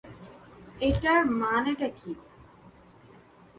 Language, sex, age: Bengali, female, 19-29